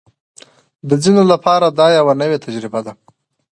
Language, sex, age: Pashto, female, 19-29